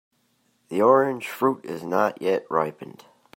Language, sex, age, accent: English, male, 40-49, United States English